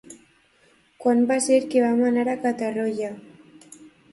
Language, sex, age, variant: Catalan, female, under 19, Alacantí